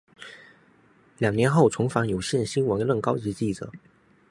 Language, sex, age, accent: Chinese, male, 19-29, 出生地：福建省